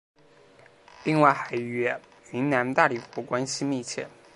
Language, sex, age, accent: Chinese, male, under 19, 出生地：浙江省